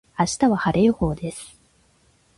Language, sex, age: Japanese, female, 19-29